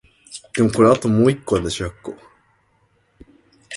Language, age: English, 19-29